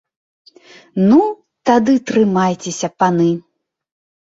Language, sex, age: Belarusian, female, 19-29